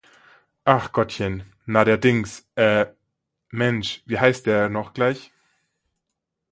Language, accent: German, Deutschland Deutsch